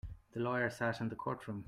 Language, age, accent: English, 30-39, Irish English